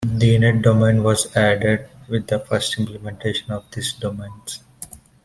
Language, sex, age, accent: English, male, 19-29, India and South Asia (India, Pakistan, Sri Lanka)